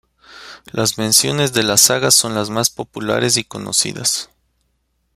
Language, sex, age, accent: Spanish, male, 19-29, Andino-Pacífico: Colombia, Perú, Ecuador, oeste de Bolivia y Venezuela andina